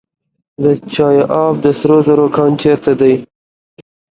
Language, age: Pashto, 19-29